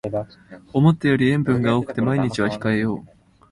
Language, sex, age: Japanese, male, 19-29